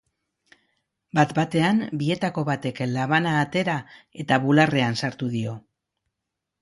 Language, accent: Basque, Erdialdekoa edo Nafarra (Gipuzkoa, Nafarroa)